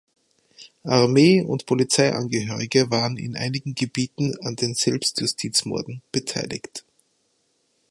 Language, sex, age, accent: German, male, 30-39, Österreichisches Deutsch